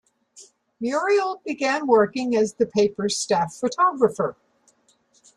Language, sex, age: English, female, 70-79